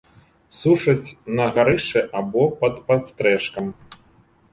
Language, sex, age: Belarusian, male, 40-49